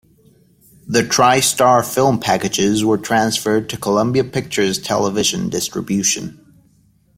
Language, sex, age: English, male, 19-29